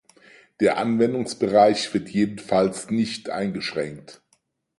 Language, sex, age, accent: German, male, 50-59, Deutschland Deutsch